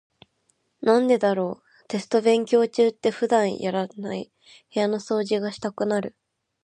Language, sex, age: Japanese, female, 19-29